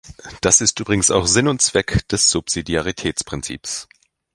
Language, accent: German, Deutschland Deutsch